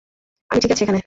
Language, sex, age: Bengali, female, 19-29